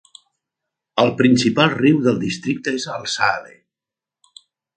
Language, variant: Catalan, Central